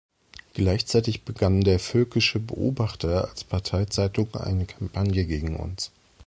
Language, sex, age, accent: German, male, 30-39, Deutschland Deutsch